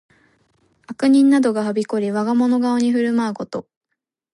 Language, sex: Japanese, female